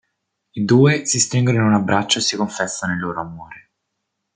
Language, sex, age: Italian, male, 19-29